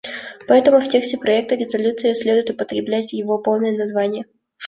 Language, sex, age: Russian, female, 19-29